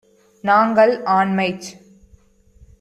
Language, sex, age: Tamil, female, 19-29